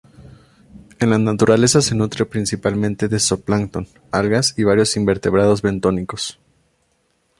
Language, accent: Spanish, México